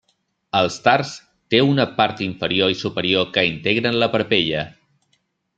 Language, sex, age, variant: Catalan, male, 30-39, Nord-Occidental